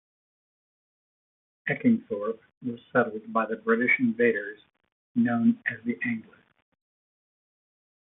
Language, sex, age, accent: English, male, 60-69, United States English